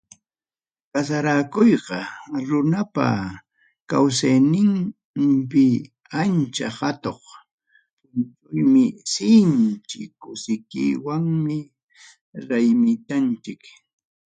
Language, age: Ayacucho Quechua, 60-69